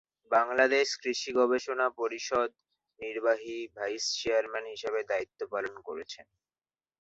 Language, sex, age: Bengali, male, 19-29